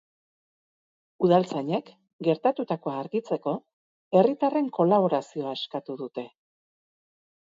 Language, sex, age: Basque, female, 40-49